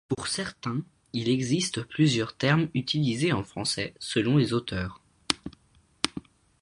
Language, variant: French, Français de métropole